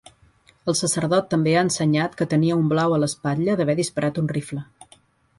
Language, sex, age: Catalan, female, 50-59